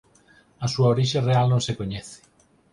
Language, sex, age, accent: Galician, male, 40-49, Normativo (estándar)